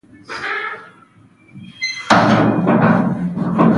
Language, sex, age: Pashto, female, 19-29